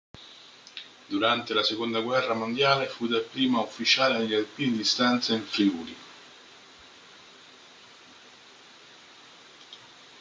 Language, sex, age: Italian, male, 40-49